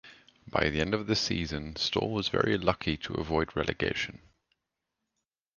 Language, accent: English, England English